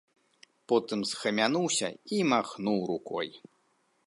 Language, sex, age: Belarusian, male, 40-49